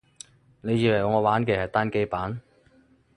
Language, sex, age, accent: Cantonese, male, 30-39, 广州音